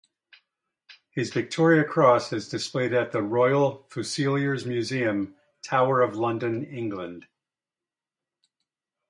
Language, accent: English, United States English